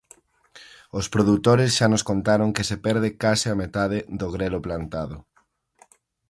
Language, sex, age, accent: Galician, male, 19-29, Oriental (común en zona oriental)